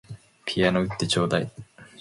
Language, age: Japanese, under 19